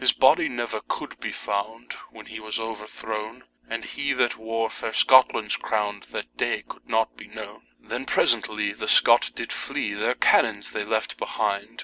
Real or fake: real